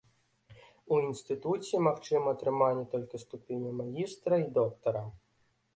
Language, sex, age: Belarusian, male, 19-29